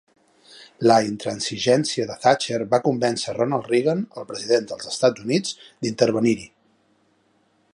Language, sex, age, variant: Catalan, male, 40-49, Central